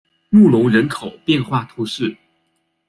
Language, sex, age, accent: Chinese, male, 30-39, 出生地：北京市